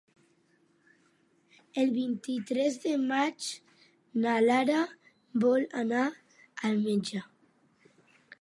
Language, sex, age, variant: Catalan, male, 40-49, Central